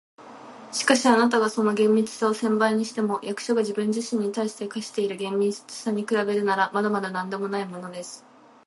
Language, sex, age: Japanese, female, 19-29